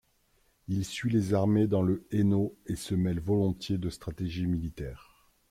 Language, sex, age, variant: French, male, 40-49, Français de métropole